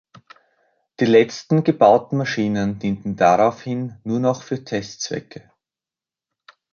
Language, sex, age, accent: German, male, 30-39, Österreichisches Deutsch